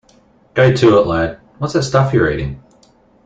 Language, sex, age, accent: English, male, 40-49, Australian English